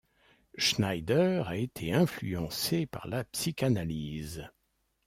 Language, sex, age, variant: French, male, 60-69, Français de métropole